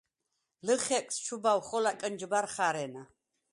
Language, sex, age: Svan, female, 70-79